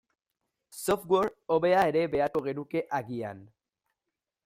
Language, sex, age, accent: Basque, male, 19-29, Mendebalekoa (Araba, Bizkaia, Gipuzkoako mendebaleko herri batzuk)